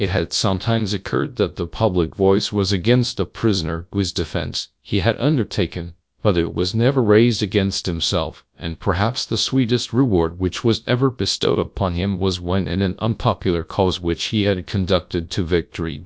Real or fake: fake